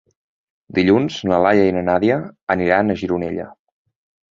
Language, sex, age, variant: Catalan, male, 19-29, Central